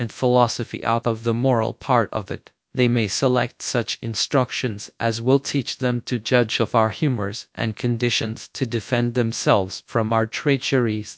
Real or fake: fake